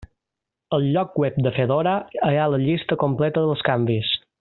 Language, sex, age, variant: Catalan, male, 19-29, Balear